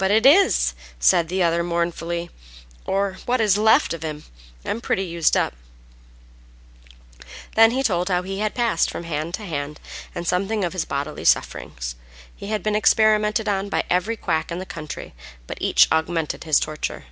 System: none